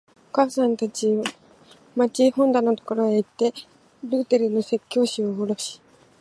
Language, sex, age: Japanese, female, under 19